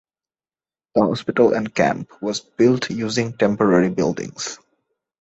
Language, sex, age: English, male, 19-29